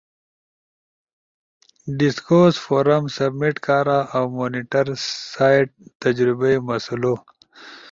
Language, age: Ushojo, 19-29